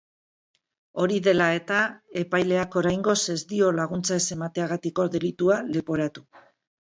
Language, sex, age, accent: Basque, female, 60-69, Mendebalekoa (Araba, Bizkaia, Gipuzkoako mendebaleko herri batzuk)